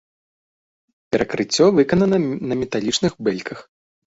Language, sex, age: Belarusian, male, 19-29